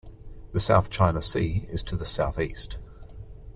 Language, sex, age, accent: English, male, 40-49, Australian English